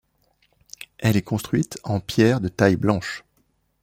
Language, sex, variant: French, male, Français de métropole